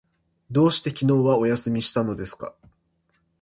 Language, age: Japanese, 19-29